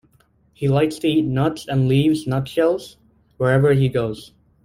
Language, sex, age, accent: English, male, under 19, United States English